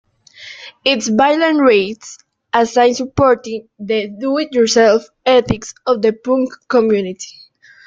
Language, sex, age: English, female, under 19